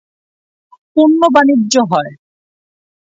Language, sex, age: Bengali, male, 19-29